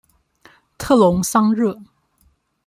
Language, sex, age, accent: Chinese, female, 19-29, 出生地：江西省